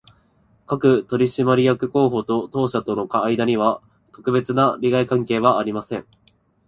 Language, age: Japanese, 19-29